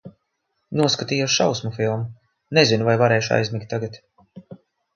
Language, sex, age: Latvian, female, 40-49